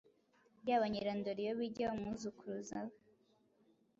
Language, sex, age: Kinyarwanda, female, 19-29